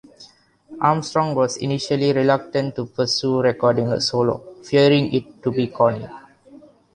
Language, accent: English, Malaysian English